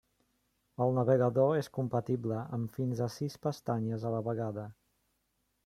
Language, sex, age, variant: Catalan, male, 30-39, Central